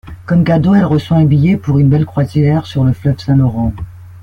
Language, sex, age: French, female, 60-69